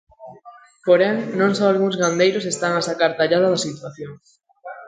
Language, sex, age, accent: Galician, female, 40-49, Central (gheada)